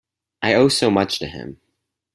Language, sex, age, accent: English, male, under 19, United States English